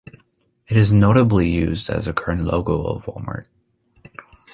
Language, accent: English, United States English